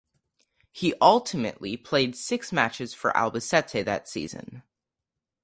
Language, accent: English, United States English